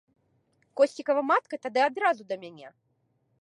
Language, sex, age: Belarusian, female, 19-29